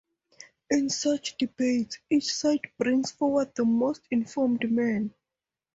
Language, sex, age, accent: English, female, 19-29, Southern African (South Africa, Zimbabwe, Namibia)